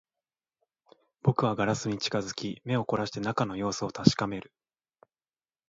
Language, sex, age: Japanese, male, 19-29